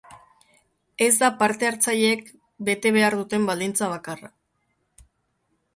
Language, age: Basque, 19-29